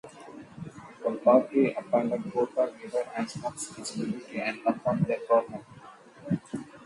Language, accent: English, United States English